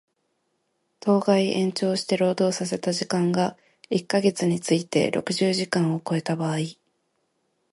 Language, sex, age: Japanese, female, 19-29